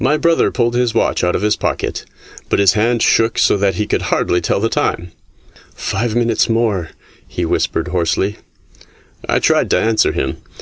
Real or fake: real